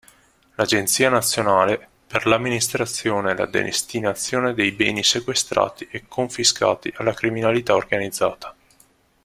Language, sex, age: Italian, male, under 19